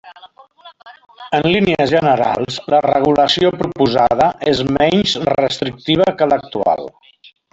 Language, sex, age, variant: Catalan, male, 50-59, Nord-Occidental